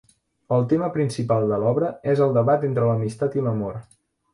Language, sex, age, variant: Catalan, male, 19-29, Central